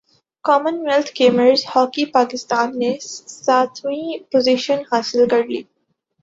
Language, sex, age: Urdu, female, 19-29